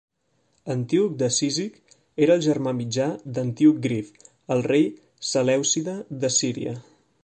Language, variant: Catalan, Central